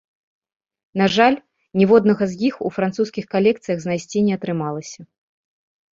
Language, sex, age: Belarusian, female, 30-39